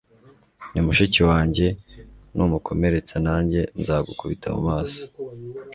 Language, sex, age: Kinyarwanda, male, 19-29